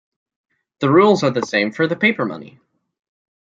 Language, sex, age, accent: English, male, under 19, United States English